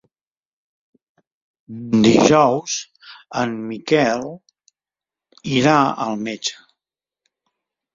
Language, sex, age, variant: Catalan, male, 50-59, Central